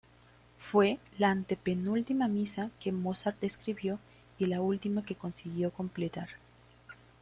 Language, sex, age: Spanish, female, 19-29